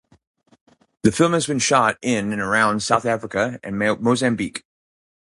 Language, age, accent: English, 40-49, United States English